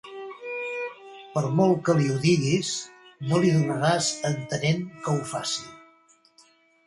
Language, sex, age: Catalan, male, 80-89